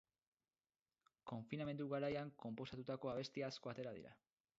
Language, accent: Basque, Mendebalekoa (Araba, Bizkaia, Gipuzkoako mendebaleko herri batzuk)